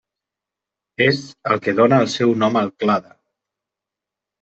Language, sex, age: Catalan, male, 40-49